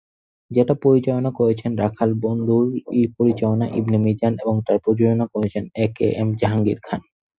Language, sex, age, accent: Bengali, male, 19-29, প্রমিত বাংলা